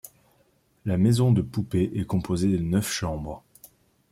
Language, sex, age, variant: French, male, 19-29, Français de métropole